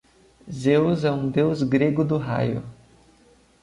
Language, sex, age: Portuguese, male, 30-39